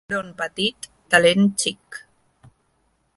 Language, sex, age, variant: Catalan, female, 19-29, Central